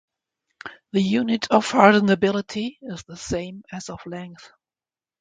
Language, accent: English, United States English